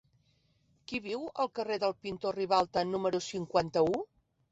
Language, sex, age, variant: Catalan, female, 50-59, Central